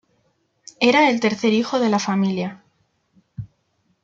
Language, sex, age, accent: Spanish, female, 19-29, España: Centro-Sur peninsular (Madrid, Toledo, Castilla-La Mancha)